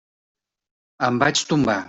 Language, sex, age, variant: Catalan, male, 50-59, Central